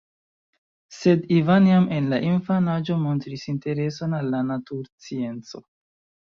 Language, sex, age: Esperanto, male, 19-29